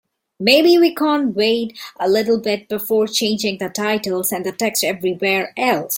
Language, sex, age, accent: English, female, 19-29, India and South Asia (India, Pakistan, Sri Lanka)